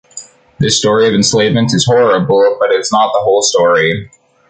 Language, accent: English, United States English